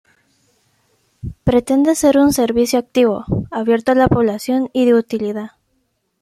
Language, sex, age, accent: Spanish, female, under 19, América central